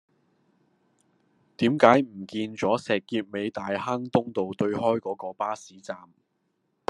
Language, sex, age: Cantonese, male, 19-29